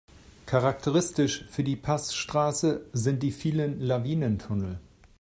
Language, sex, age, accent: German, male, 50-59, Deutschland Deutsch